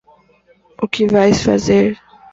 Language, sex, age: Portuguese, female, 19-29